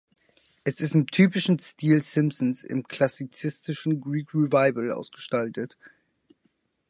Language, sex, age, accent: German, male, 19-29, Deutschland Deutsch